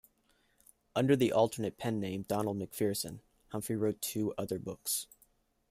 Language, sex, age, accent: English, male, 19-29, United States English